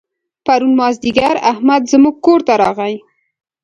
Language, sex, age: Pashto, female, 19-29